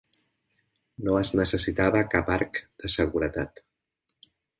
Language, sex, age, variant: Catalan, male, 50-59, Central